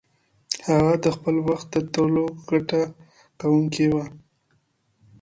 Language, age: Pashto, 19-29